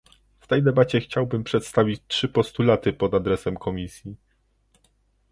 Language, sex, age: Polish, male, 30-39